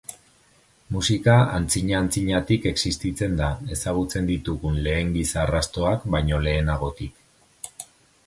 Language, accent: Basque, Erdialdekoa edo Nafarra (Gipuzkoa, Nafarroa)